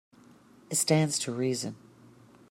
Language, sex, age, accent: English, female, 50-59, Canadian English